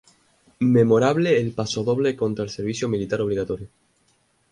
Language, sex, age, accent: Spanish, male, 19-29, España: Islas Canarias